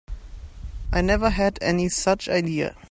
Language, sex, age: English, male, 19-29